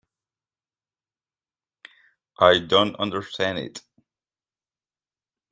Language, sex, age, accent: English, male, 19-29, United States English